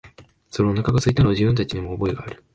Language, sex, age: Japanese, male, under 19